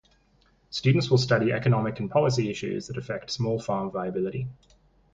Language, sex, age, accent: English, male, 19-29, Australian English